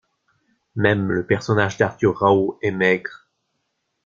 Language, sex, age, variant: French, male, 19-29, Français de métropole